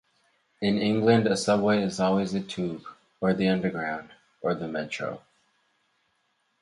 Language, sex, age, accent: English, male, 19-29, United States English